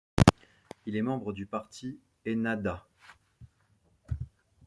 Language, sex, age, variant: French, male, 30-39, Français de métropole